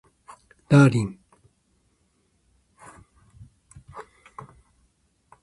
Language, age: Japanese, 50-59